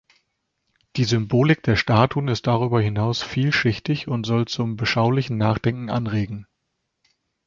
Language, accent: German, Deutschland Deutsch